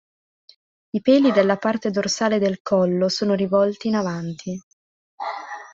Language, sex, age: Italian, female, 19-29